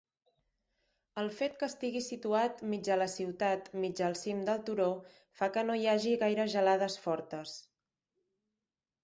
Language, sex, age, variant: Catalan, female, 30-39, Central